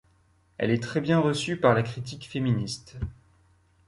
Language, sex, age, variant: French, male, 19-29, Français de métropole